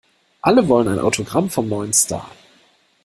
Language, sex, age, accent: German, male, 19-29, Deutschland Deutsch